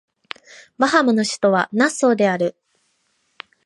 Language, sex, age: Japanese, female, 19-29